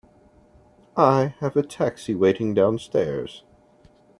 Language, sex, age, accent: English, male, 40-49, United States English